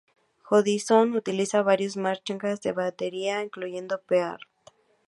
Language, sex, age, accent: Spanish, female, under 19, México